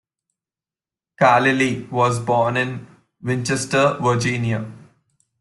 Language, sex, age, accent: English, male, 19-29, India and South Asia (India, Pakistan, Sri Lanka)